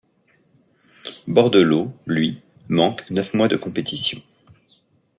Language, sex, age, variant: French, male, 40-49, Français de métropole